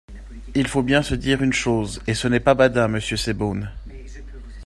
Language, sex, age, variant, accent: French, male, 19-29, Français d'Europe, Français de Suisse